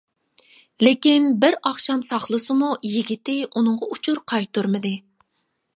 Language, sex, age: Uyghur, female, 30-39